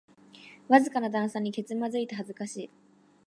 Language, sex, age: Japanese, female, 19-29